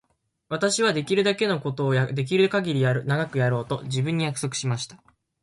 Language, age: Japanese, 19-29